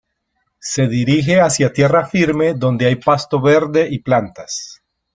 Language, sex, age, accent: Spanish, male, 30-39, Andino-Pacífico: Colombia, Perú, Ecuador, oeste de Bolivia y Venezuela andina